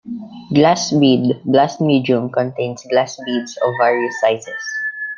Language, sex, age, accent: English, male, under 19, Filipino